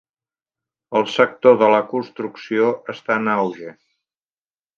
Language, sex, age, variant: Catalan, male, 50-59, Central